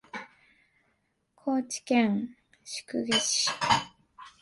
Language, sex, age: Japanese, female, 19-29